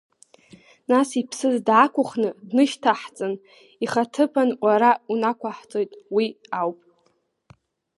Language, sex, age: Abkhazian, female, 19-29